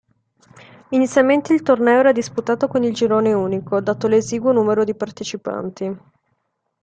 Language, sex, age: Italian, female, 19-29